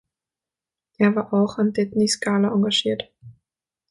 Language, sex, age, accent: German, female, 19-29, Österreichisches Deutsch